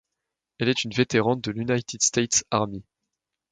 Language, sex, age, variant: French, male, 19-29, Français de métropole